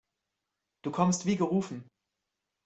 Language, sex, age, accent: German, male, 19-29, Deutschland Deutsch